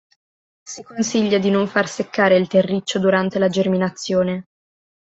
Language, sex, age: Italian, female, 19-29